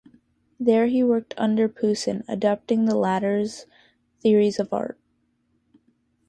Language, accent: English, United States English